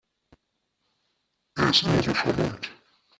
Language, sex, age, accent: German, male, 30-39, Deutschland Deutsch